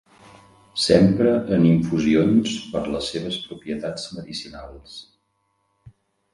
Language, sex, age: Catalan, male, 50-59